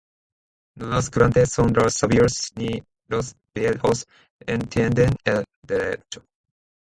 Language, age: Spanish, under 19